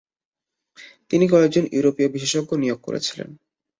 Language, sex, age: Bengali, male, 19-29